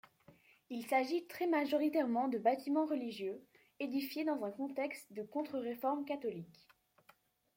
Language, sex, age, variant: French, female, under 19, Français de métropole